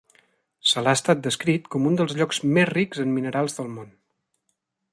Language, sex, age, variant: Catalan, male, 19-29, Central